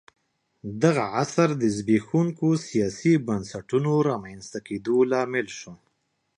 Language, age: Pashto, 30-39